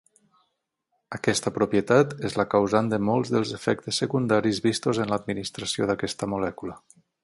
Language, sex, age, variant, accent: Catalan, male, 40-49, Tortosí, nord-occidental